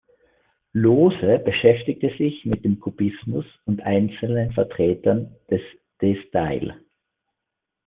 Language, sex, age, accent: German, male, 50-59, Österreichisches Deutsch